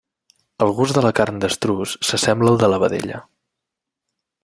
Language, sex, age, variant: Catalan, male, 19-29, Septentrional